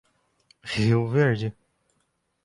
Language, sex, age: Portuguese, male, 19-29